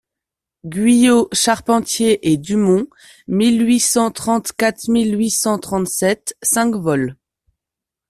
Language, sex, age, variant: French, female, 30-39, Français de métropole